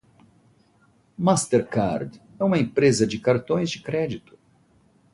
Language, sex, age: Portuguese, male, 50-59